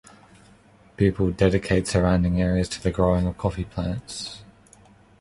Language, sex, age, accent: English, male, 19-29, Australian English